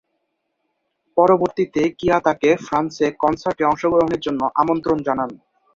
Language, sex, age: Bengali, male, 19-29